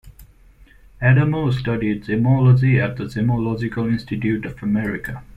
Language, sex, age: English, male, 19-29